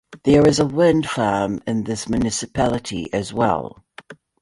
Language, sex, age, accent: English, female, 50-59, New Zealand English